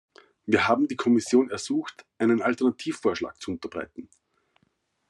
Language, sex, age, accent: German, male, 30-39, Österreichisches Deutsch